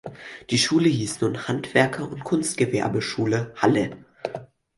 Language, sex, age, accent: German, male, under 19, Deutschland Deutsch